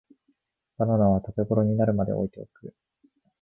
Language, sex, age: Japanese, male, 19-29